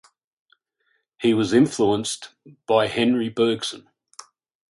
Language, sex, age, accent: English, male, 60-69, Australian English